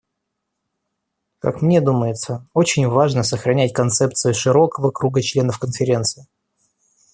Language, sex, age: Russian, male, under 19